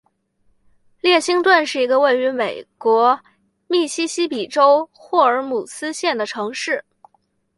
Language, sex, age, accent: Chinese, female, 19-29, 出生地：湖北省